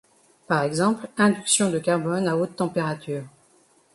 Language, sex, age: French, female, 50-59